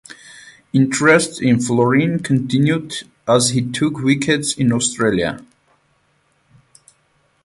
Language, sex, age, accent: English, male, 30-39, United States English; Australian English